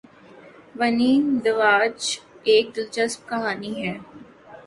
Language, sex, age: Urdu, female, 19-29